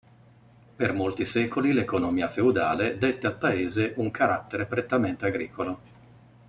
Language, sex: Italian, male